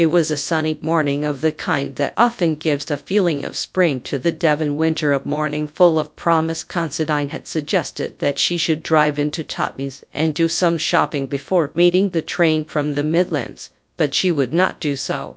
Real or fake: fake